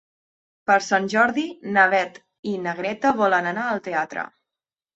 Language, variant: Catalan, Central